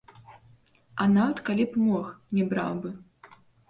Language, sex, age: Belarusian, female, 19-29